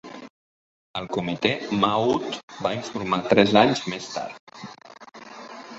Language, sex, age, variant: Catalan, male, 50-59, Central